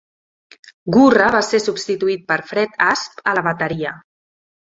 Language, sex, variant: Catalan, female, Central